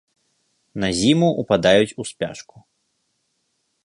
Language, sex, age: Belarusian, male, 19-29